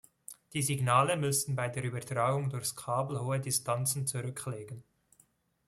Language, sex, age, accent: German, male, 19-29, Schweizerdeutsch